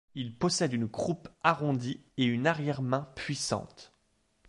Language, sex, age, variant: French, male, 30-39, Français de métropole